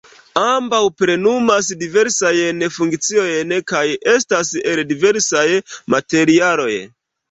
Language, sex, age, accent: Esperanto, male, 30-39, Internacia